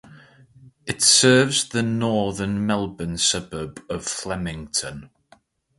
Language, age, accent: English, 30-39, Welsh English